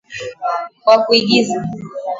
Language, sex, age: Swahili, female, 19-29